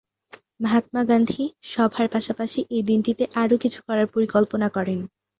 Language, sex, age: Bengali, female, under 19